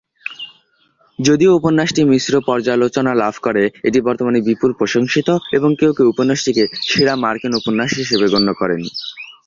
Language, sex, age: Bengali, male, under 19